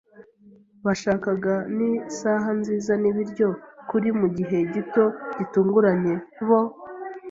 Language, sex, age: Kinyarwanda, female, 19-29